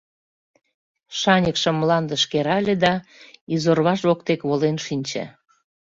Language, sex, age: Mari, female, 40-49